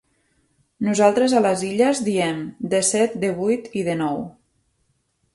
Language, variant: Catalan, Central